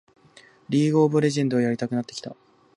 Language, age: Japanese, 19-29